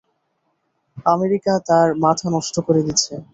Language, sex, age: Bengali, male, 19-29